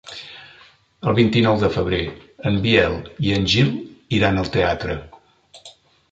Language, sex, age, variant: Catalan, male, 60-69, Central